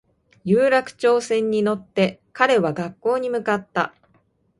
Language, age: Japanese, 40-49